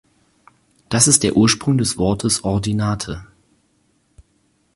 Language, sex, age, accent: German, male, 30-39, Deutschland Deutsch